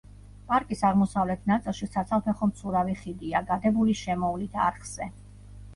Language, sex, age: Georgian, female, 40-49